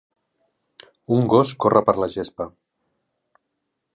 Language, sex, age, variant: Catalan, male, 50-59, Central